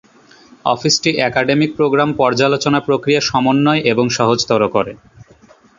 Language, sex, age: Bengali, male, 19-29